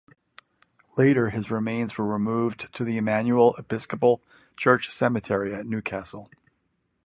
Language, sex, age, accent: English, male, 60-69, United States English